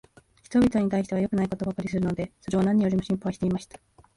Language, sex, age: Japanese, female, 19-29